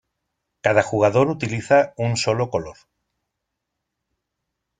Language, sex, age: Spanish, male, 40-49